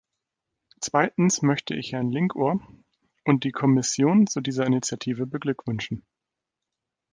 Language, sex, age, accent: German, male, 30-39, Deutschland Deutsch